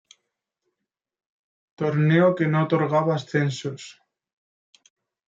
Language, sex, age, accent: Spanish, male, 19-29, España: Centro-Sur peninsular (Madrid, Toledo, Castilla-La Mancha)